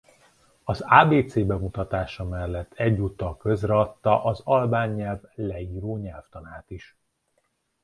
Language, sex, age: Hungarian, male, 30-39